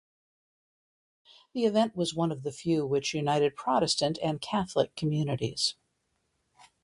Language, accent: English, United States English